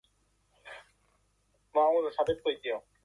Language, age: Afrikaans, 19-29